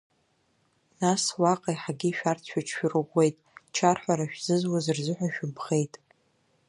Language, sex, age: Abkhazian, female, under 19